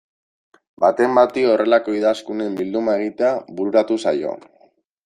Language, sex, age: Basque, male, 19-29